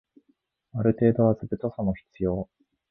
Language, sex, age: Japanese, male, 19-29